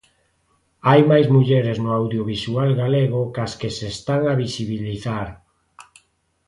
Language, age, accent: Galician, 40-49, Normativo (estándar)